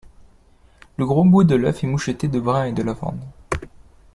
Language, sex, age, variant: French, male, 19-29, Français de métropole